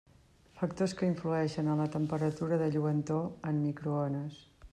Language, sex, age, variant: Catalan, female, 50-59, Central